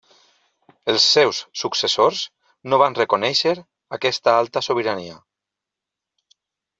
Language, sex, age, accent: Catalan, male, 50-59, valencià